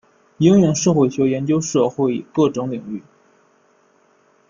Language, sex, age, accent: Chinese, male, 19-29, 出生地：山东省